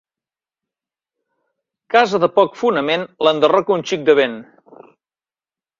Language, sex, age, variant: Catalan, male, 60-69, Central